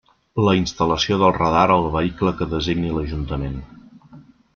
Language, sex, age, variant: Catalan, male, 40-49, Central